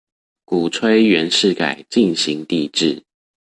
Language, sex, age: Chinese, male, under 19